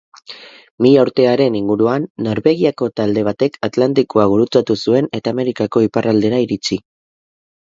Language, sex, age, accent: Basque, male, 19-29, Mendebalekoa (Araba, Bizkaia, Gipuzkoako mendebaleko herri batzuk)